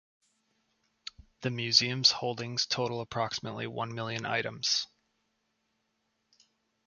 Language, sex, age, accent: English, male, 30-39, United States English